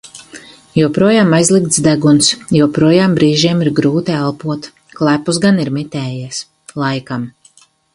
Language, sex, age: Latvian, female, 50-59